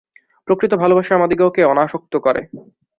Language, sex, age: Bengali, male, under 19